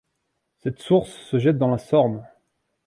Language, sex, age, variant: French, male, 40-49, Français de métropole